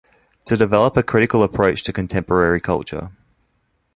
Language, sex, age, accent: English, male, 19-29, Australian English